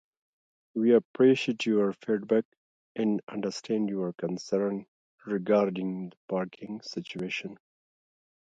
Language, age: English, 30-39